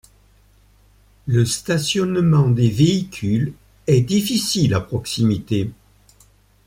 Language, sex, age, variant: French, male, 70-79, Français de métropole